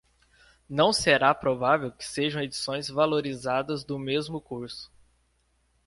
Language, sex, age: Portuguese, male, 19-29